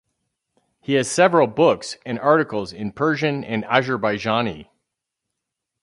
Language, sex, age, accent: English, male, 50-59, United States English